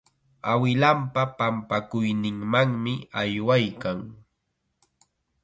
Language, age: Chiquián Ancash Quechua, 19-29